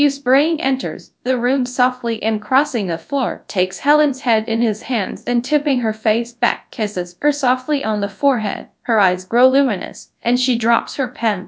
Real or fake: fake